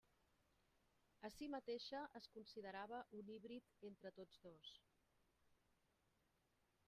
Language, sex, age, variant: Catalan, female, 40-49, Septentrional